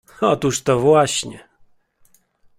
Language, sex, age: Polish, male, 30-39